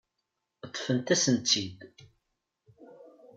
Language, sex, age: Kabyle, male, 19-29